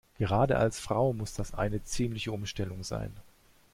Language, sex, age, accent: German, male, 30-39, Deutschland Deutsch